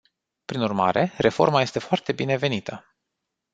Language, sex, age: Romanian, male, 30-39